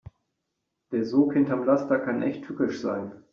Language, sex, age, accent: German, male, 30-39, Deutschland Deutsch